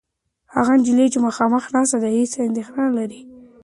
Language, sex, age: Pashto, male, 19-29